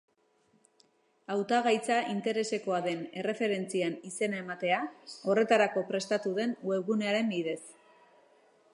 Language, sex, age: Basque, female, 30-39